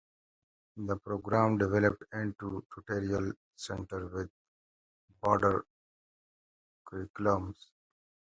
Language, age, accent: English, 40-49, United States English